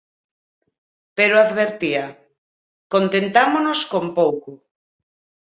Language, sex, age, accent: Galician, female, 40-49, Normativo (estándar)